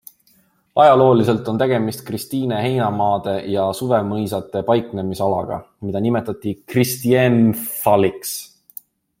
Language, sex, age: Estonian, male, 19-29